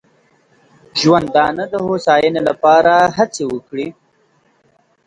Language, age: Pashto, 19-29